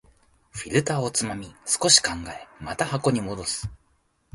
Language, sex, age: Japanese, male, 19-29